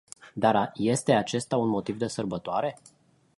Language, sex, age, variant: Romanian, male, 40-49, Romanian-Romania